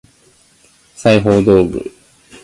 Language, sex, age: Japanese, male, 19-29